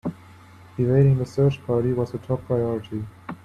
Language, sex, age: English, male, 19-29